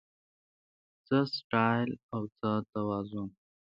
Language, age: Pashto, 19-29